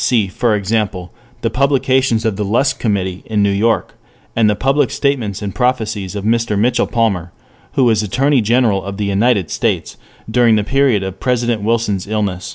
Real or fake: real